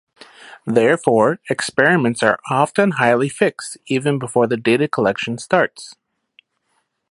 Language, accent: English, United States English